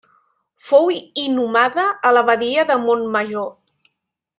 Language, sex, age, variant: Catalan, female, 30-39, Central